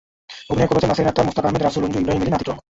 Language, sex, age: Bengali, male, 19-29